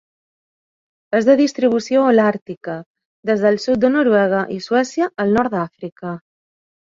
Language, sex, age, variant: Catalan, female, 50-59, Balear